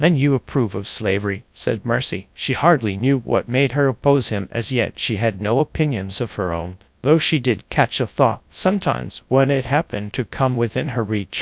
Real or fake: fake